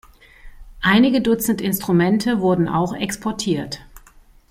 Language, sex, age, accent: German, female, 50-59, Deutschland Deutsch